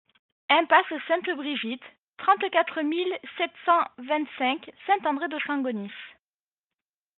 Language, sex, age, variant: French, male, 19-29, Français de métropole